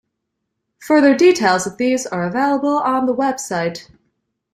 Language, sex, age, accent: English, female, 19-29, United States English